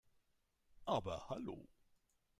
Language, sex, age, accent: German, male, 30-39, Deutschland Deutsch